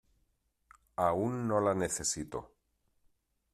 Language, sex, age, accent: Spanish, male, 40-49, España: Centro-Sur peninsular (Madrid, Toledo, Castilla-La Mancha)